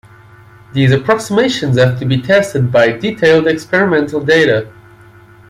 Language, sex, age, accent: English, male, 19-29, United States English